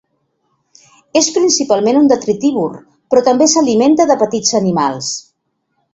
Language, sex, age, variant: Catalan, female, 50-59, Central